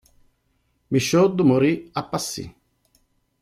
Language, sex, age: Italian, male, 50-59